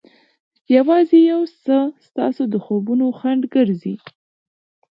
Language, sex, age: Pashto, female, 19-29